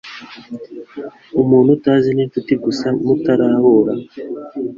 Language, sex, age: Kinyarwanda, male, under 19